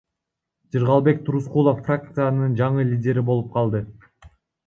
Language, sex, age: Kyrgyz, male, under 19